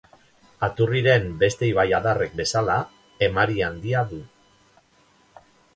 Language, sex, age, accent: Basque, male, 50-59, Mendebalekoa (Araba, Bizkaia, Gipuzkoako mendebaleko herri batzuk)